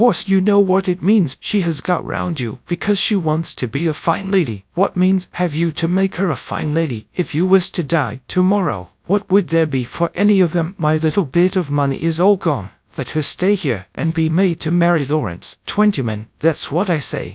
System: TTS, GradTTS